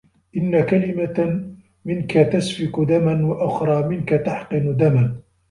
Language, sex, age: Arabic, male, 30-39